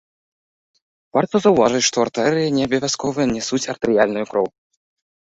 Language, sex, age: Belarusian, male, under 19